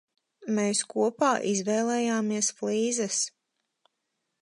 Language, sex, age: Latvian, female, 30-39